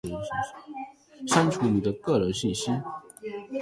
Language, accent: Chinese, 出生地：福建省